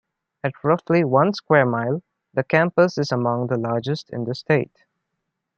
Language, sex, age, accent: English, male, 19-29, India and South Asia (India, Pakistan, Sri Lanka)